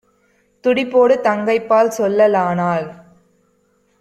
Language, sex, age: Tamil, female, 19-29